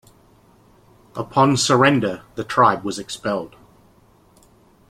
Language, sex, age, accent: English, male, 30-39, Australian English